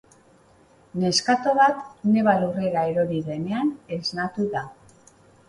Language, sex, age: Basque, female, 40-49